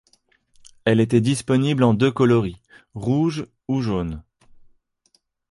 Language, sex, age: French, male, 30-39